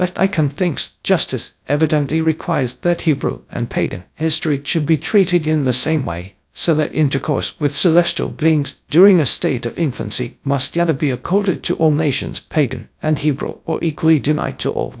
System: TTS, GradTTS